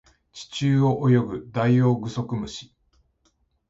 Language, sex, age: Japanese, male, 50-59